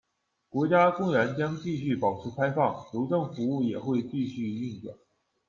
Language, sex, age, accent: Chinese, male, 19-29, 出生地：辽宁省